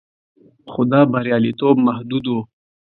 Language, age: Pashto, 19-29